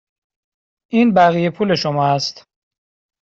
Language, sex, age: Persian, male, 19-29